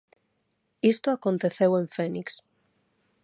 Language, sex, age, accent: Galician, female, 30-39, Normativo (estándar); Neofalante